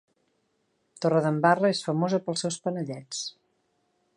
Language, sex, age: Catalan, female, 50-59